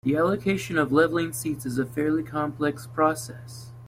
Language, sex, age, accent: English, female, 19-29, United States English